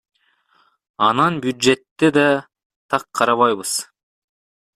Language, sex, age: Kyrgyz, male, 30-39